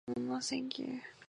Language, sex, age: English, female, 19-29